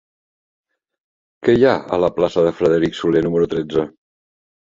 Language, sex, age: Catalan, male, 60-69